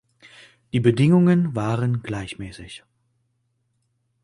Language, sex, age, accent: German, male, 19-29, Deutschland Deutsch